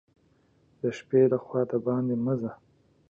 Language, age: Pashto, 30-39